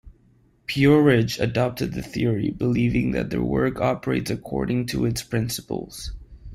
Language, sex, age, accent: English, male, 19-29, United States English